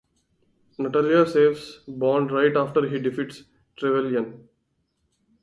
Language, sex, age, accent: English, male, 19-29, India and South Asia (India, Pakistan, Sri Lanka)